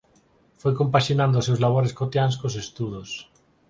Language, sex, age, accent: Galician, male, 40-49, Normativo (estándar)